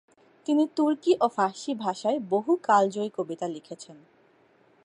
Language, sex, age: Bengali, male, 30-39